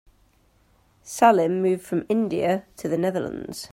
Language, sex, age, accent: English, female, 30-39, England English